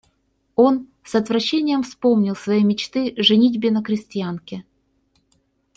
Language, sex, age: Russian, female, 40-49